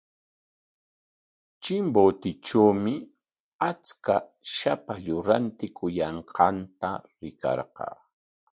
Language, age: Corongo Ancash Quechua, 50-59